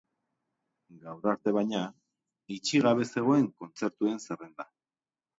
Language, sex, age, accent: Basque, male, 40-49, Erdialdekoa edo Nafarra (Gipuzkoa, Nafarroa)